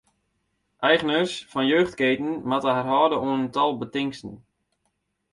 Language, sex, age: Western Frisian, male, 19-29